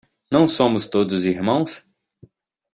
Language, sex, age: Portuguese, male, 19-29